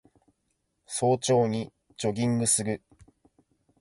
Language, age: Japanese, 30-39